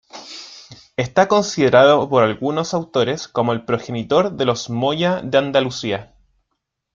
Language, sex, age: Spanish, male, 19-29